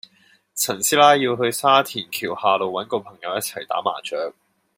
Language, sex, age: Cantonese, male, 19-29